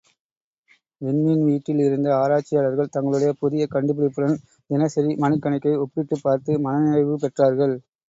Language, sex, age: Tamil, male, 30-39